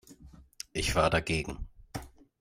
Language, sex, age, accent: German, male, 30-39, Deutschland Deutsch